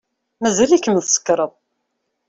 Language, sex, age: Kabyle, female, 30-39